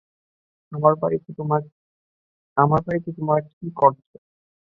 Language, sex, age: Bengali, male, 19-29